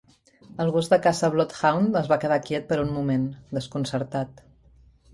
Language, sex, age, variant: Catalan, female, 40-49, Central